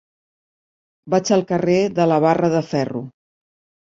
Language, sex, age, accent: Catalan, female, 50-59, Barceloní